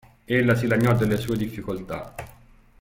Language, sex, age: Italian, male, 30-39